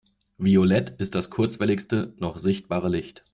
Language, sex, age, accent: German, male, 40-49, Deutschland Deutsch